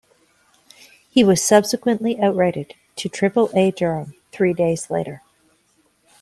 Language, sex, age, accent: English, female, 40-49, Canadian English